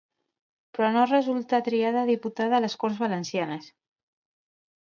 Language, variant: Catalan, Central